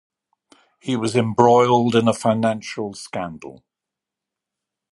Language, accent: English, England English